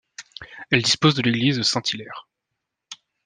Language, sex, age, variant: French, male, 19-29, Français de métropole